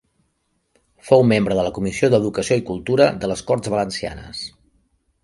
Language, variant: Catalan, Central